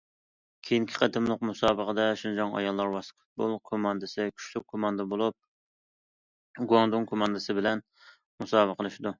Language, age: Uyghur, 30-39